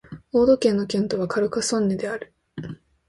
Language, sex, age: Japanese, female, 19-29